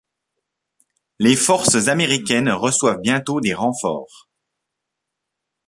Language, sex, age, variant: French, male, 30-39, Français de métropole